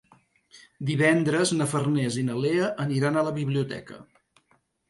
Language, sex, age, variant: Catalan, male, 50-59, Central